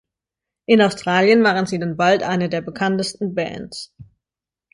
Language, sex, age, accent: German, female, 19-29, Deutschland Deutsch